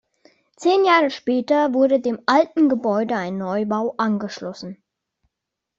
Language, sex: German, male